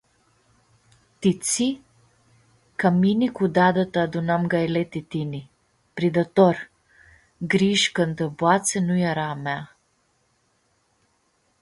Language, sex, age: Aromanian, female, 30-39